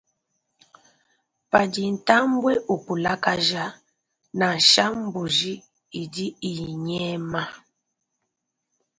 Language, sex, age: Luba-Lulua, female, 30-39